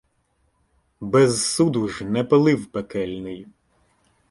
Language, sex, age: Ukrainian, male, 19-29